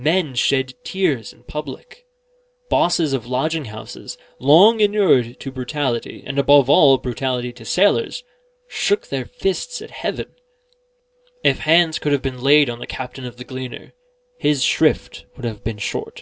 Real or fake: real